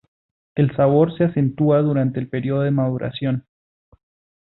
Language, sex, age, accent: Spanish, male, 30-39, Andino-Pacífico: Colombia, Perú, Ecuador, oeste de Bolivia y Venezuela andina